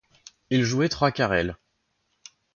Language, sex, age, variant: French, male, 19-29, Français de métropole